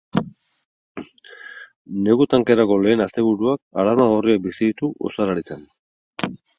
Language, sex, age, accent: Basque, male, 60-69, Mendebalekoa (Araba, Bizkaia, Gipuzkoako mendebaleko herri batzuk)